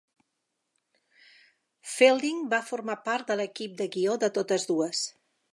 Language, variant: Catalan, Septentrional